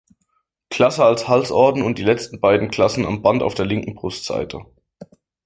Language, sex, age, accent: German, male, 19-29, Deutschland Deutsch